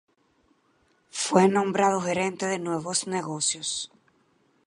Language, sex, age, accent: Spanish, female, 30-39, Caribe: Cuba, Venezuela, Puerto Rico, República Dominicana, Panamá, Colombia caribeña, México caribeño, Costa del golfo de México